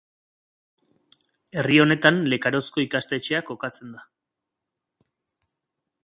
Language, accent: Basque, Erdialdekoa edo Nafarra (Gipuzkoa, Nafarroa)